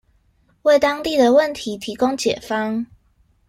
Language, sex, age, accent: Chinese, female, 19-29, 出生地：臺北市